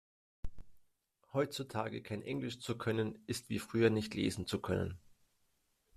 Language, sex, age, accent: German, male, 40-49, Deutschland Deutsch